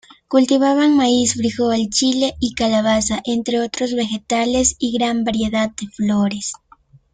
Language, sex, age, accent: Spanish, female, 19-29, América central